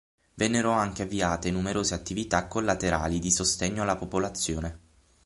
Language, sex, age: Italian, male, 19-29